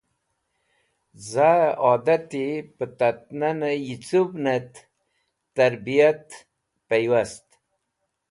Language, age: Wakhi, 70-79